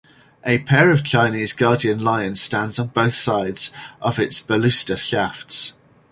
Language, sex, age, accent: English, male, 40-49, England English